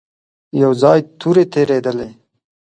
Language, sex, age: Pashto, female, 19-29